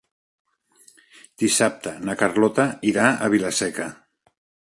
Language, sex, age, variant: Catalan, male, 50-59, Central